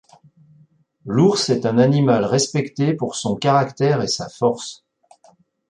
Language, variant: French, Français de métropole